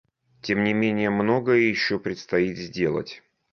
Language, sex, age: Russian, male, 30-39